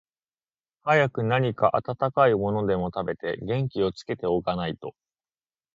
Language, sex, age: Japanese, male, under 19